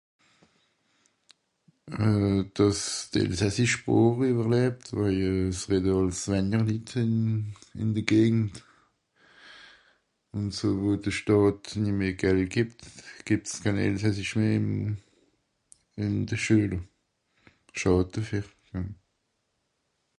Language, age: Swiss German, 40-49